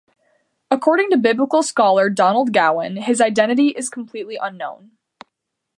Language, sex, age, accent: English, female, under 19, United States English